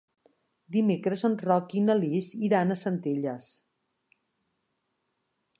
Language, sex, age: Catalan, female, 50-59